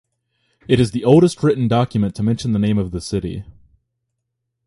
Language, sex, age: English, male, 19-29